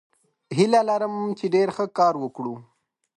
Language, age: Pashto, 19-29